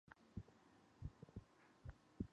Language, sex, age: English, female, 19-29